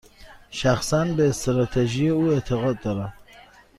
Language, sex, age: Persian, male, 30-39